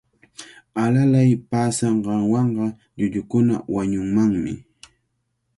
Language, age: Cajatambo North Lima Quechua, 19-29